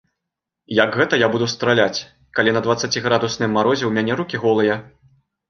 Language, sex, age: Belarusian, male, 30-39